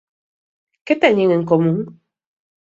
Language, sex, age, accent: Galician, female, 30-39, Central (gheada)